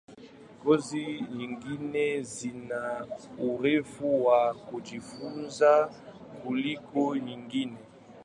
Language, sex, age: Swahili, male, 19-29